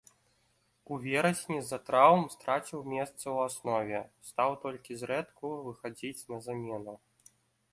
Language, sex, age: Belarusian, male, 19-29